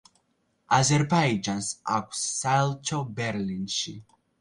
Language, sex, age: Georgian, male, 19-29